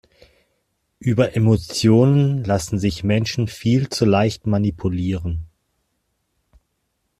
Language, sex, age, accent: German, male, 30-39, Deutschland Deutsch